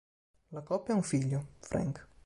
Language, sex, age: Italian, male, 19-29